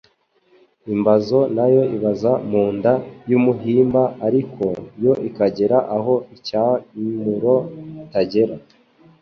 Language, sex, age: Kinyarwanda, male, 19-29